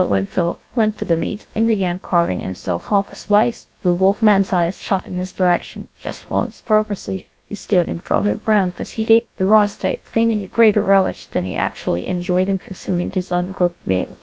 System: TTS, GlowTTS